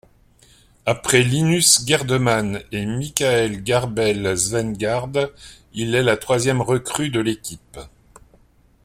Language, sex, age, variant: French, male, 50-59, Français de métropole